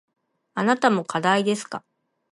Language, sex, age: Japanese, female, 30-39